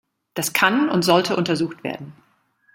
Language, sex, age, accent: German, female, 40-49, Deutschland Deutsch